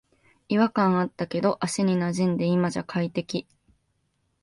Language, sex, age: Japanese, female, 19-29